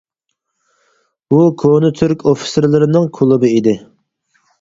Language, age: Uyghur, 30-39